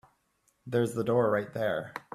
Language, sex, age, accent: English, male, 19-29, Canadian English